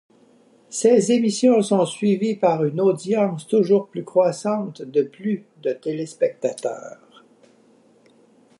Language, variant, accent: French, Français d'Amérique du Nord, Français du Canada